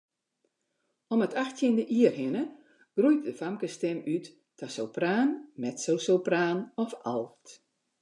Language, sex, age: Western Frisian, female, 60-69